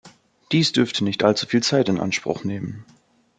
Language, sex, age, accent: German, male, 19-29, Deutschland Deutsch